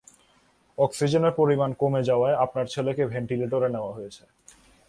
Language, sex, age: Bengali, male, 19-29